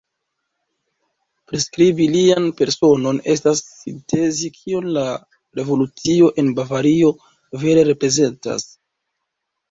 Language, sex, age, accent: Esperanto, male, 19-29, Internacia